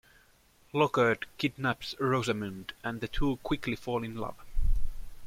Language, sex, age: English, male, 19-29